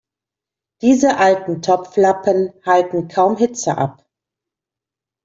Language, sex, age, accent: German, female, 40-49, Deutschland Deutsch